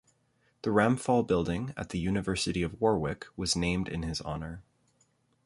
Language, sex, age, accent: English, male, 30-39, Canadian English